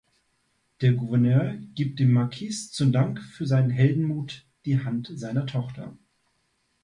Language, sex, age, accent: German, male, 30-39, Deutschland Deutsch